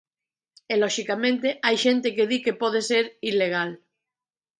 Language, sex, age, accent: Galician, female, 40-49, Atlántico (seseo e gheada)